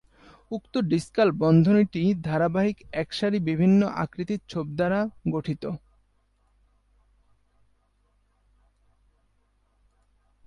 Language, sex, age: Bengali, male, 19-29